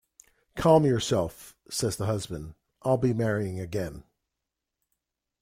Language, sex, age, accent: English, male, 70-79, United States English